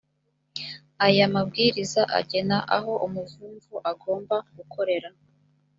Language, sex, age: Kinyarwanda, female, 30-39